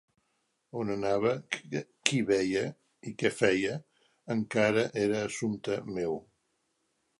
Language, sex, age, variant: Catalan, male, 70-79, Central